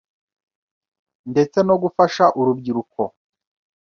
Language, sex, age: Kinyarwanda, male, 30-39